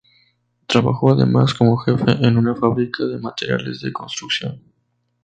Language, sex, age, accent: Spanish, male, 19-29, México